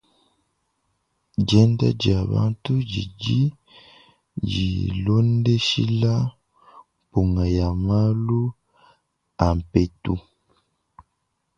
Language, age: Luba-Lulua, 19-29